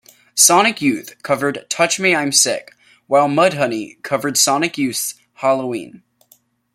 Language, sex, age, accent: English, male, under 19, United States English